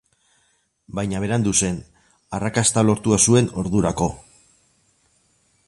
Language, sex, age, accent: Basque, male, 50-59, Mendebalekoa (Araba, Bizkaia, Gipuzkoako mendebaleko herri batzuk)